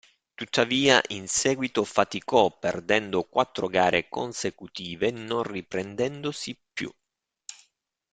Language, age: Italian, 40-49